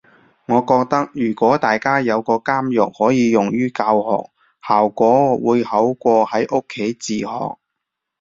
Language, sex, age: Cantonese, male, 30-39